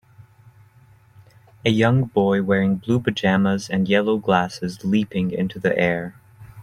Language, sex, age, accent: English, male, 19-29, Canadian English